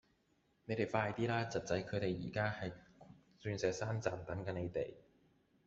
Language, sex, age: Cantonese, male, 19-29